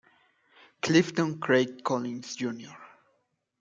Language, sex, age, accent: Spanish, male, 19-29, México